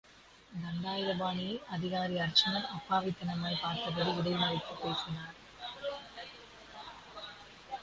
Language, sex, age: Tamil, female, 19-29